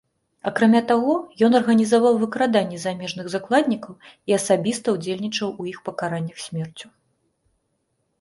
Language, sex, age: Belarusian, female, 30-39